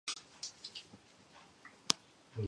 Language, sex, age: English, female, under 19